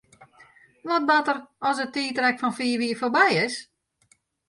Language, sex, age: Western Frisian, female, 60-69